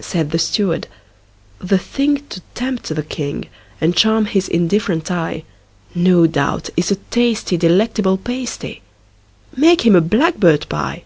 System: none